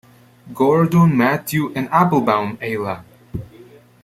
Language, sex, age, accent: Spanish, male, 19-29, América central